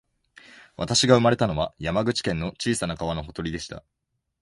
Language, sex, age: Japanese, male, 19-29